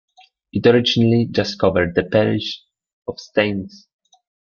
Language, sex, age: English, male, 19-29